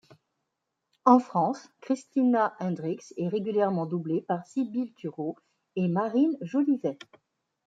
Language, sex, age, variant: French, female, 40-49, Français de métropole